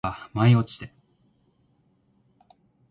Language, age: Japanese, 19-29